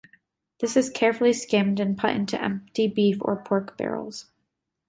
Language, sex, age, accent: English, female, 19-29, United States English